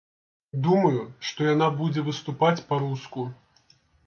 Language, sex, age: Belarusian, male, 30-39